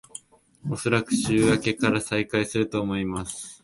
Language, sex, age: Japanese, male, under 19